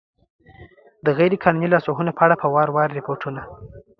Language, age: Pashto, under 19